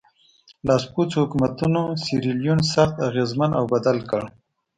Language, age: Pashto, 40-49